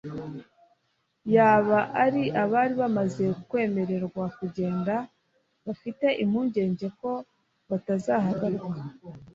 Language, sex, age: Kinyarwanda, female, 30-39